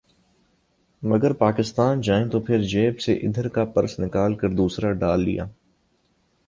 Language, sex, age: Urdu, male, 19-29